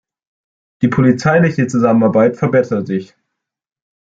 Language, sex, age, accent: German, male, under 19, Deutschland Deutsch